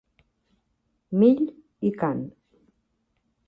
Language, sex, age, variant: Catalan, female, 50-59, Central